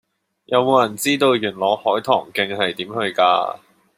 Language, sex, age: Cantonese, male, 19-29